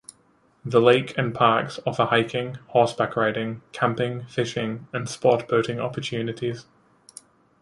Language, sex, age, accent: English, male, 19-29, England English